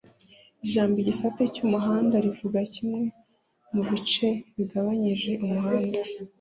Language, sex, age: Kinyarwanda, female, 19-29